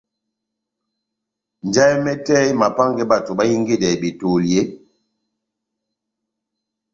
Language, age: Batanga, 60-69